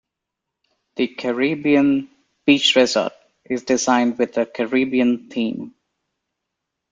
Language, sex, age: English, male, 30-39